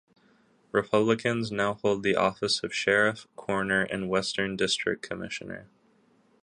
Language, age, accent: English, under 19, United States English